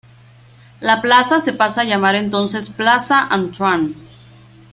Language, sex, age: Spanish, female, 30-39